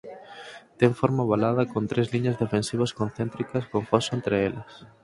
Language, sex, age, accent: Galician, male, 19-29, Normativo (estándar)